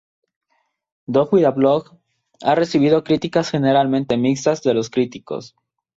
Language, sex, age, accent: Spanish, male, 19-29, México